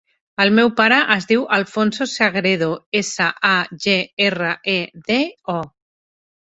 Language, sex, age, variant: Catalan, female, 40-49, Central